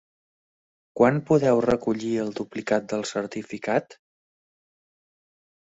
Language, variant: Catalan, Central